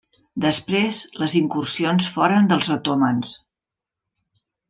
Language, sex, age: Catalan, female, 60-69